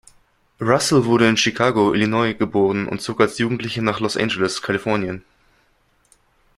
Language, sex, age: German, male, 19-29